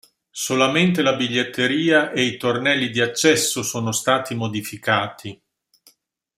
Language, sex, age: Italian, male, 60-69